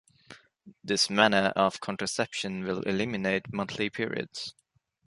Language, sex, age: English, male, 19-29